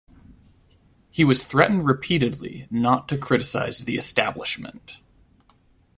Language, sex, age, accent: English, male, 19-29, United States English